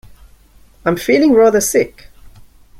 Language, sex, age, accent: English, male, 19-29, England English